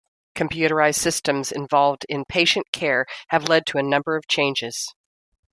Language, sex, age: English, male, 50-59